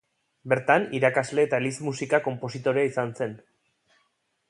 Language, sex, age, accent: Basque, male, 30-39, Erdialdekoa edo Nafarra (Gipuzkoa, Nafarroa)